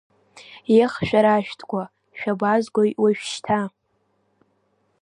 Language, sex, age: Abkhazian, female, under 19